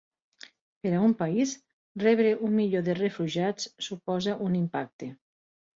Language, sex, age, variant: Catalan, female, 50-59, Septentrional